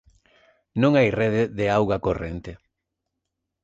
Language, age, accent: Galician, 40-49, Normativo (estándar)